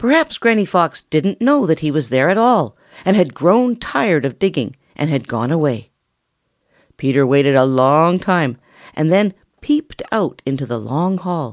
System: none